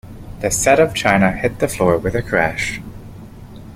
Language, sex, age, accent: English, male, 30-39, United States English